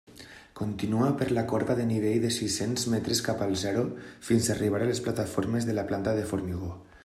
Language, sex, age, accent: Catalan, male, 19-29, valencià